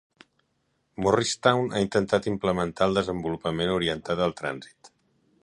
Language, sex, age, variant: Catalan, male, 50-59, Central